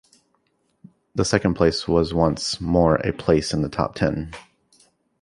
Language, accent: English, United States English